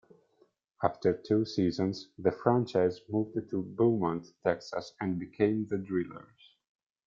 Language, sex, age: English, male, 19-29